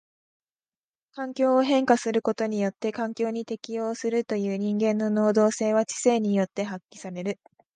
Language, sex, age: Japanese, female, 19-29